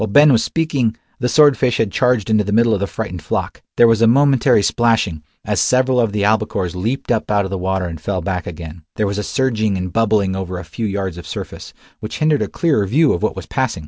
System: none